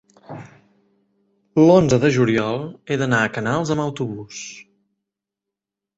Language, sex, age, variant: Catalan, male, 19-29, Septentrional